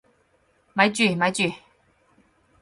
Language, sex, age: Cantonese, female, 19-29